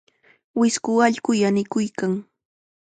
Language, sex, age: Chiquián Ancash Quechua, female, 19-29